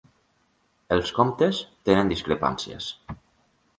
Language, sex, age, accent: Catalan, male, 19-29, valencià